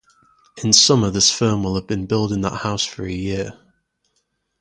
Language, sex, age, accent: English, male, 30-39, England English